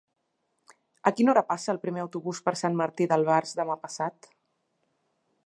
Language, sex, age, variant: Catalan, female, 30-39, Central